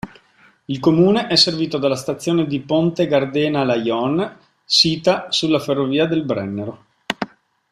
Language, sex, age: Italian, male, 30-39